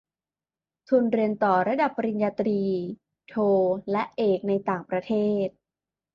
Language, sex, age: Thai, female, 19-29